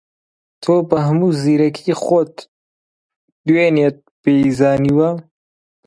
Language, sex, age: Central Kurdish, male, 19-29